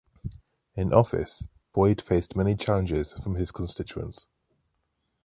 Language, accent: English, England English